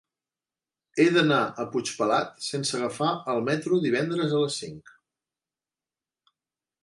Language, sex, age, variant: Catalan, male, 40-49, Central